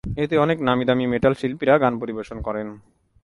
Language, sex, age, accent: Bengali, male, 19-29, Native